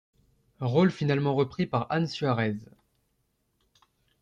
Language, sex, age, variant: French, male, under 19, Français de métropole